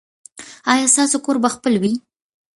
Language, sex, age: Pashto, female, 19-29